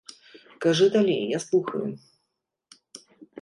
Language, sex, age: Belarusian, female, 30-39